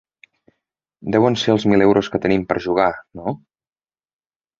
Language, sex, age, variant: Catalan, male, 19-29, Central